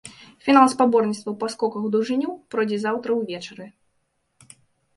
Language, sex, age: Belarusian, female, 19-29